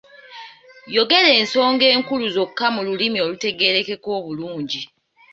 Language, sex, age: Ganda, female, 19-29